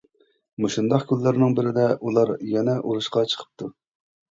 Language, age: Uyghur, 19-29